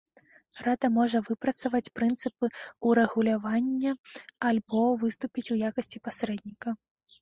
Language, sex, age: Belarusian, female, under 19